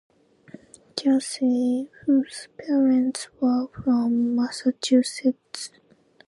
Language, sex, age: English, female, under 19